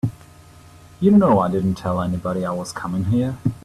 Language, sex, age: English, male, 30-39